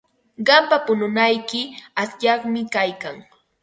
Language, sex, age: Ambo-Pasco Quechua, female, 30-39